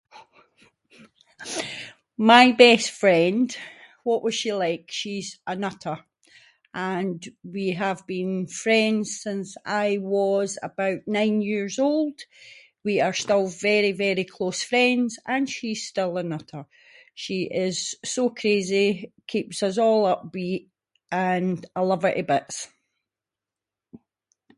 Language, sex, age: Scots, female, 50-59